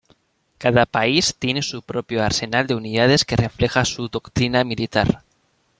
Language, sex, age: Spanish, male, 19-29